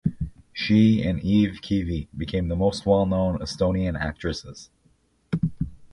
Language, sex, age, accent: English, male, 19-29, Canadian English